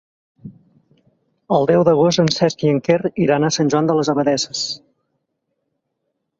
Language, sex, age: Catalan, male, 40-49